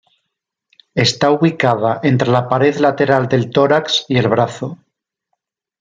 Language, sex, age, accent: Spanish, male, 40-49, España: Norte peninsular (Asturias, Castilla y León, Cantabria, País Vasco, Navarra, Aragón, La Rioja, Guadalajara, Cuenca)